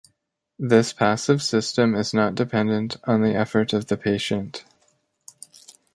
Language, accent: English, United States English